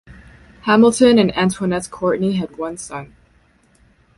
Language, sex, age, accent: English, female, 19-29, Canadian English